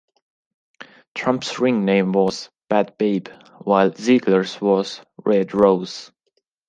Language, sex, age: English, male, 19-29